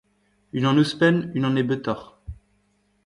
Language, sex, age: Breton, male, 19-29